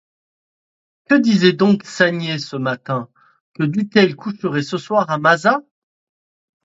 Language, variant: French, Français de métropole